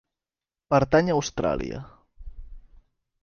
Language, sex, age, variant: Catalan, male, 19-29, Central